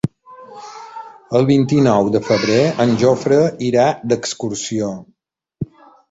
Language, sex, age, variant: Catalan, male, 50-59, Balear